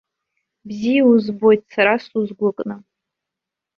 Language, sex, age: Abkhazian, female, 19-29